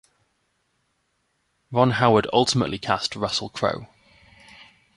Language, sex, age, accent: English, male, 19-29, England English